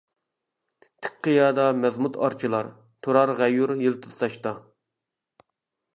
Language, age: Uyghur, 30-39